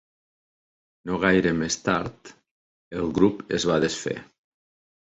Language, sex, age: Catalan, male, 60-69